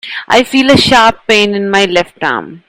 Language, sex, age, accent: English, female, 19-29, India and South Asia (India, Pakistan, Sri Lanka)